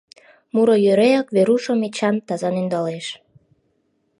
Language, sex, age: Mari, female, 19-29